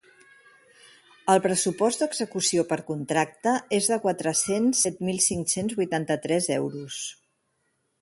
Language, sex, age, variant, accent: Catalan, female, 60-69, Central, balear; central